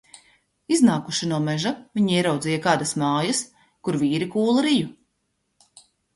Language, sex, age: Latvian, female, 50-59